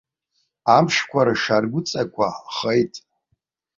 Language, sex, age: Abkhazian, male, 60-69